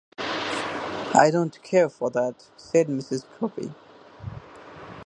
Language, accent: English, India and South Asia (India, Pakistan, Sri Lanka)